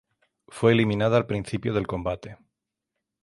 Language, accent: Spanish, España: Centro-Sur peninsular (Madrid, Toledo, Castilla-La Mancha); España: Sur peninsular (Andalucia, Extremadura, Murcia)